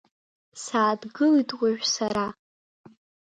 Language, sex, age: Abkhazian, female, under 19